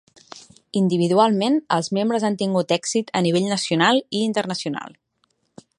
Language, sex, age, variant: Catalan, female, 19-29, Central